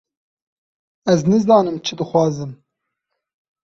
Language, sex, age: Kurdish, male, 19-29